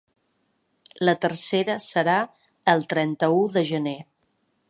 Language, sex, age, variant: Catalan, female, 50-59, Central